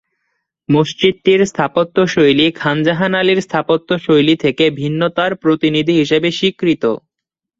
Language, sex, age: Bengali, male, 19-29